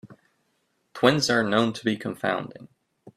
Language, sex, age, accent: English, male, 19-29, United States English